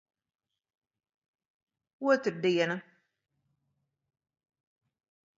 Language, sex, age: Latvian, female, 50-59